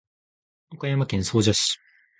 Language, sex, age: Japanese, male, 19-29